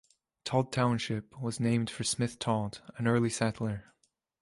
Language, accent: English, Scottish English